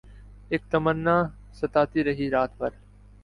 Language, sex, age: Urdu, male, 19-29